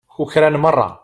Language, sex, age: Kabyle, male, 30-39